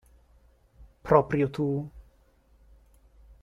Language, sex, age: Italian, male, 19-29